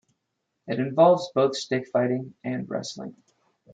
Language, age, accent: English, 30-39, United States English